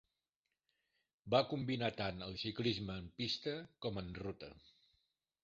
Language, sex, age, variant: Catalan, male, 60-69, Central